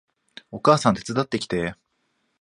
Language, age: Japanese, 19-29